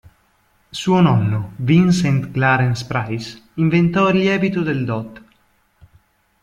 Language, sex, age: Italian, male, 19-29